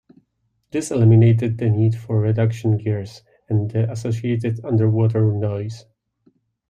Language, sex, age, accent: English, male, 30-39, United States English